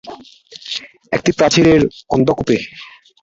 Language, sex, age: Bengali, male, 19-29